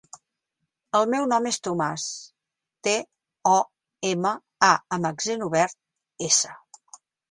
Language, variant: Catalan, Central